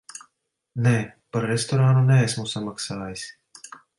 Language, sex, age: Latvian, male, 40-49